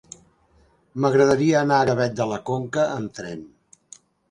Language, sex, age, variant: Catalan, male, 60-69, Central